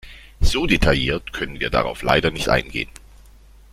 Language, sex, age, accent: German, male, 40-49, Deutschland Deutsch